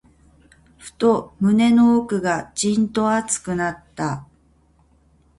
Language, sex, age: Japanese, female, 50-59